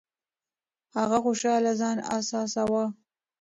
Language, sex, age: Pashto, female, 30-39